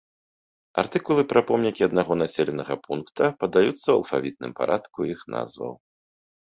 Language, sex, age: Belarusian, male, 30-39